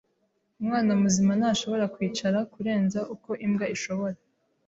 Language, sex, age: Kinyarwanda, female, 19-29